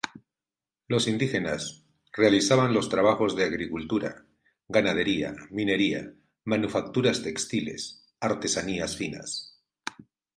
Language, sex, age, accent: Spanish, male, 50-59, Caribe: Cuba, Venezuela, Puerto Rico, República Dominicana, Panamá, Colombia caribeña, México caribeño, Costa del golfo de México